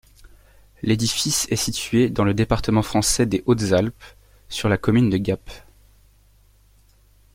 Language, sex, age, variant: French, male, 19-29, Français de métropole